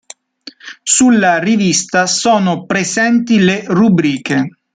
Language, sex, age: Italian, male, 30-39